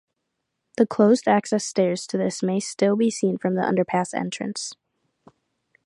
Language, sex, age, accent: English, female, under 19, United States English